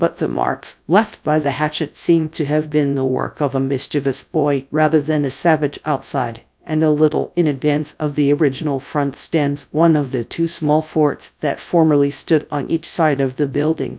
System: TTS, GradTTS